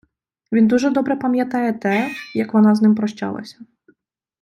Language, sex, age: Ukrainian, female, 19-29